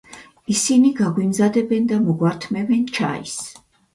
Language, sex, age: Georgian, female, 50-59